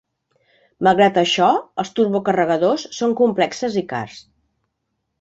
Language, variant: Catalan, Central